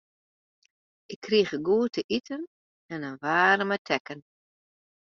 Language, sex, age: Western Frisian, female, 50-59